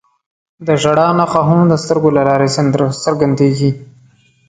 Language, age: Pashto, 19-29